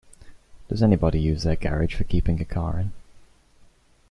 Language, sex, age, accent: English, male, 19-29, England English